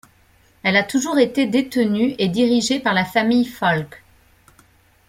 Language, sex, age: French, female, 40-49